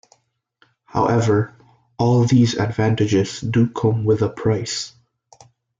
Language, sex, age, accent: English, male, under 19, Filipino